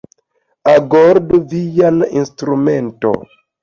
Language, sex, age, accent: Esperanto, male, 30-39, Internacia